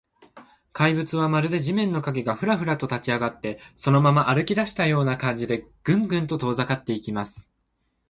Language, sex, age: Japanese, male, 19-29